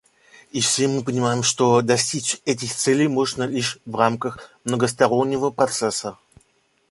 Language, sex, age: Russian, male, 19-29